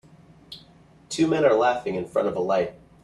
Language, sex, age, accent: English, male, 30-39, United States English